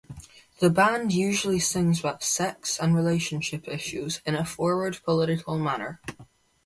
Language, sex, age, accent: English, male, under 19, Irish English